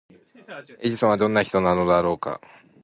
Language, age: Japanese, 19-29